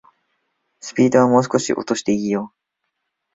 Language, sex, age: Japanese, male, 19-29